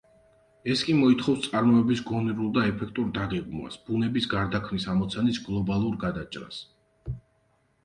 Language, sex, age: Georgian, male, 19-29